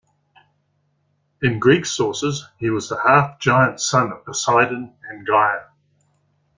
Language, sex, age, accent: English, male, 60-69, New Zealand English